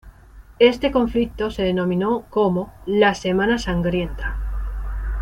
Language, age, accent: Spanish, 40-49, España: Norte peninsular (Asturias, Castilla y León, Cantabria, País Vasco, Navarra, Aragón, La Rioja, Guadalajara, Cuenca)